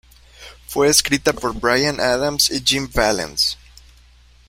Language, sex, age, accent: Spanish, male, 19-29, México